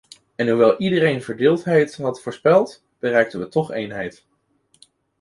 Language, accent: Dutch, Nederlands Nederlands